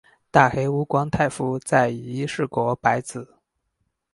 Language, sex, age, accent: Chinese, male, 19-29, 出生地：四川省